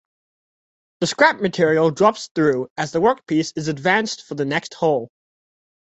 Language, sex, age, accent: English, male, under 19, New Zealand English